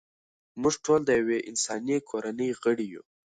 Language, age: Pashto, under 19